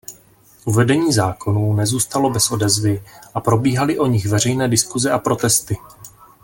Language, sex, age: Czech, male, 30-39